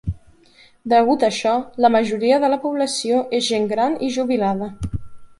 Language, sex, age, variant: Catalan, female, 19-29, Central